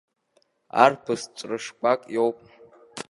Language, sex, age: Abkhazian, male, under 19